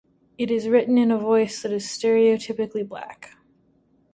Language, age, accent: English, 19-29, United States English